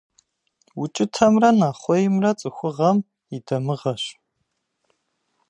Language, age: Kabardian, 40-49